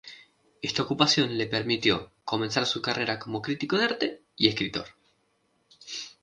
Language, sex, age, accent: Spanish, male, 19-29, Rioplatense: Argentina, Uruguay, este de Bolivia, Paraguay